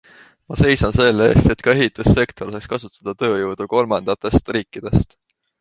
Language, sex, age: Estonian, male, 19-29